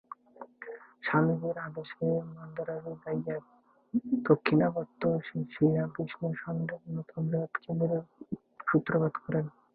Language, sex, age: Bengali, male, under 19